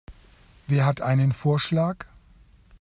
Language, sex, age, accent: German, male, 50-59, Deutschland Deutsch